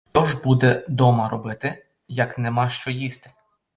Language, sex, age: Ukrainian, male, 30-39